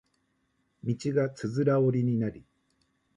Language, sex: Japanese, male